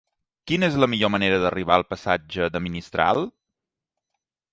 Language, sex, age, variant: Catalan, male, 40-49, Balear